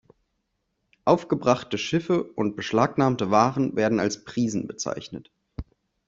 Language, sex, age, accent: German, male, 19-29, Deutschland Deutsch